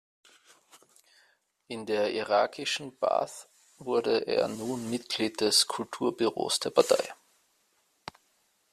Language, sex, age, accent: German, male, 30-39, Österreichisches Deutsch